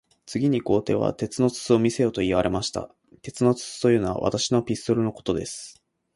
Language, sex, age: Japanese, male, 19-29